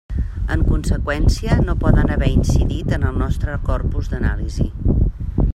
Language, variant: Catalan, Central